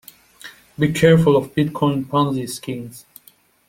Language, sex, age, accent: English, male, 19-29, United States English